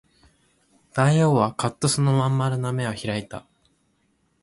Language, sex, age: Japanese, male, 19-29